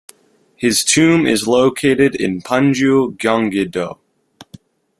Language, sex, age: English, male, 19-29